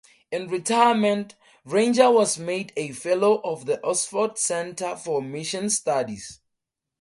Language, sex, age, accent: English, male, 19-29, Southern African (South Africa, Zimbabwe, Namibia)